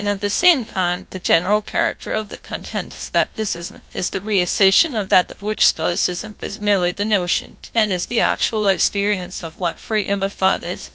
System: TTS, GlowTTS